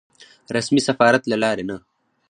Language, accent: Pashto, معیاري پښتو